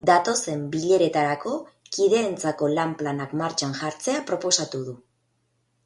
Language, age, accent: Basque, 30-39, Erdialdekoa edo Nafarra (Gipuzkoa, Nafarroa)